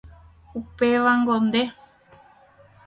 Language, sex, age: Guarani, female, 19-29